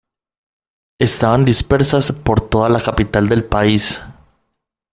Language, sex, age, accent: Spanish, male, 19-29, Caribe: Cuba, Venezuela, Puerto Rico, República Dominicana, Panamá, Colombia caribeña, México caribeño, Costa del golfo de México